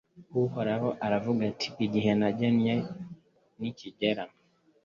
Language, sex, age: Kinyarwanda, male, 19-29